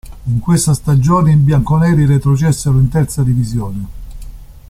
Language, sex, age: Italian, male, 60-69